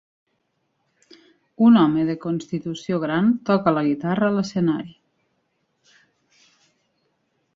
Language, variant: Catalan, Nord-Occidental